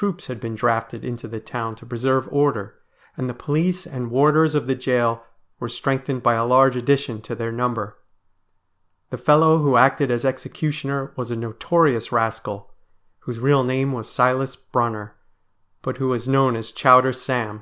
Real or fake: real